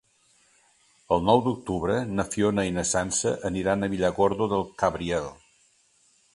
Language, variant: Catalan, Central